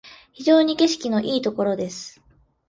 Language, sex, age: Japanese, female, 19-29